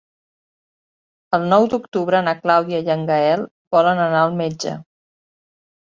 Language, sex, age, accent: Catalan, female, 50-59, Català central